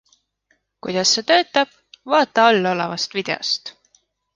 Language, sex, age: Estonian, female, 19-29